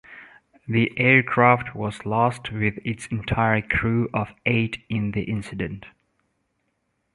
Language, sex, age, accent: English, male, 19-29, United States English